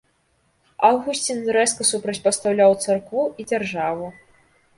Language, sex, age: Belarusian, female, 19-29